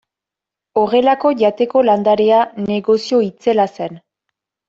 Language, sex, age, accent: Basque, female, 19-29, Nafar-lapurtarra edo Zuberotarra (Lapurdi, Nafarroa Beherea, Zuberoa)